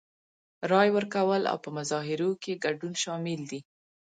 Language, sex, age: Pashto, female, 19-29